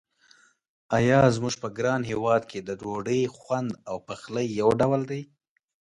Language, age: Pashto, 19-29